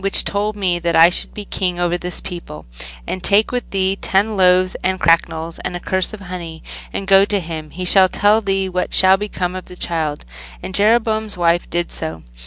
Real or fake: real